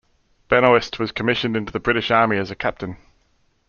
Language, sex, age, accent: English, male, 40-49, Australian English